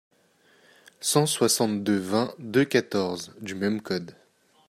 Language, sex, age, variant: French, male, 19-29, Français de métropole